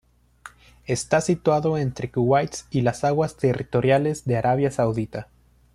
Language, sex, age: Spanish, male, 19-29